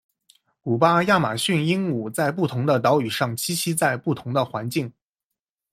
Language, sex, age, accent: Chinese, male, 19-29, 出生地：江苏省